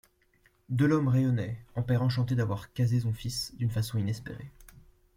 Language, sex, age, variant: French, male, 19-29, Français de métropole